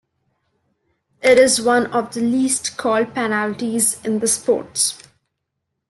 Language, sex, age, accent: English, female, 19-29, India and South Asia (India, Pakistan, Sri Lanka)